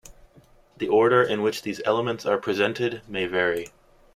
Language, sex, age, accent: English, male, 19-29, United States English